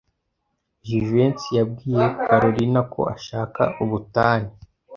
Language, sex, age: Kinyarwanda, male, under 19